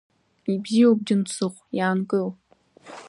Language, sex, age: Abkhazian, female, under 19